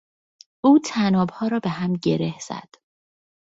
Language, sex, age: Persian, female, 19-29